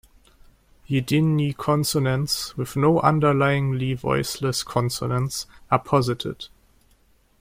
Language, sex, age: English, male, 19-29